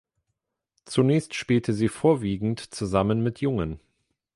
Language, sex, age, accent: German, male, 30-39, Deutschland Deutsch